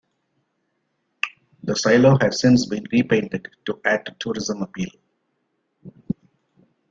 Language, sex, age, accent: English, male, 60-69, India and South Asia (India, Pakistan, Sri Lanka)